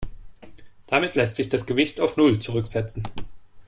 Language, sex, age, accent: German, male, 19-29, Deutschland Deutsch